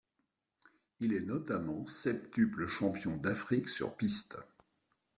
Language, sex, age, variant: French, male, 50-59, Français de métropole